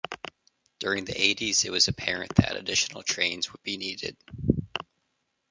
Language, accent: English, United States English